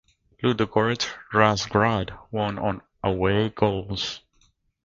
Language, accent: English, United States English